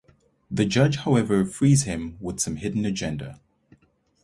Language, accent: English, Southern African (South Africa, Zimbabwe, Namibia)